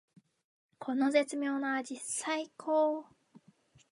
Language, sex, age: Japanese, female, 19-29